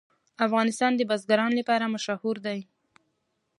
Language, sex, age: Pashto, female, 19-29